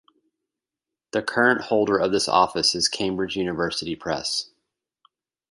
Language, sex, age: English, male, 40-49